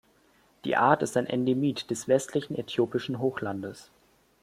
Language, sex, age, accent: German, male, 19-29, Deutschland Deutsch